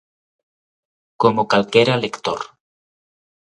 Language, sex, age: Galician, male, 30-39